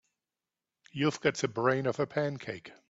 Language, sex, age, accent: English, male, 50-59, United States English